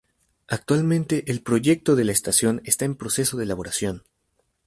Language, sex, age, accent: Spanish, male, 19-29, México